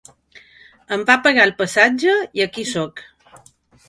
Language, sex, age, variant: Catalan, female, 40-49, Balear